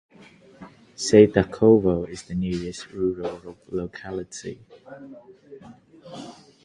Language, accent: English, United States English; Australian English